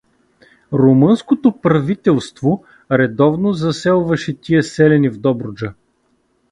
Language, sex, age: Bulgarian, male, 40-49